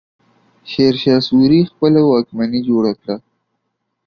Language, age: Pashto, 19-29